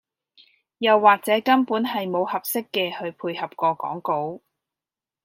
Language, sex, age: Cantonese, female, 19-29